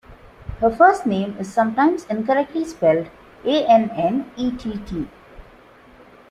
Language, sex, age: English, female, 30-39